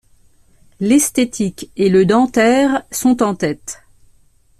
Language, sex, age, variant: French, female, 50-59, Français de métropole